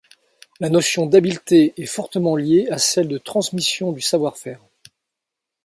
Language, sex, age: French, male, 50-59